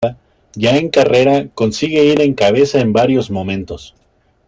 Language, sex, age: Spanish, male, 30-39